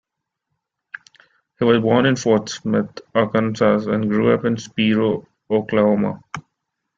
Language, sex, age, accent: English, male, 19-29, India and South Asia (India, Pakistan, Sri Lanka)